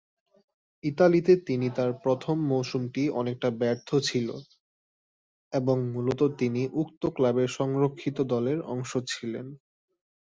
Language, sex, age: Bengali, male, 19-29